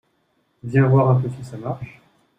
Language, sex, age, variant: French, male, 19-29, Français de métropole